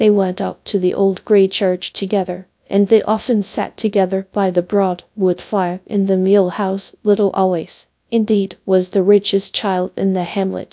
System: TTS, GradTTS